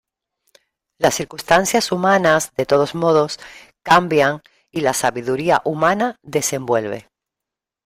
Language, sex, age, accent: Spanish, female, 50-59, España: Sur peninsular (Andalucia, Extremadura, Murcia)